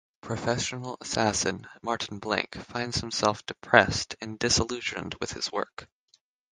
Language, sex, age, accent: English, male, under 19, United States English; Canadian English